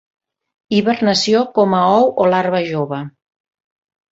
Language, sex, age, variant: Catalan, female, 50-59, Central